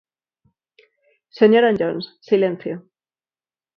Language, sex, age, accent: Galician, female, 30-39, Neofalante